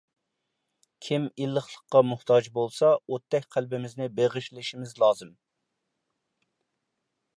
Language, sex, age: Uyghur, male, 40-49